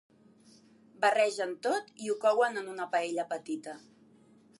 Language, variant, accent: Catalan, Central, central